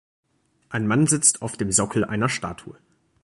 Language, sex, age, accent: German, male, under 19, Deutschland Deutsch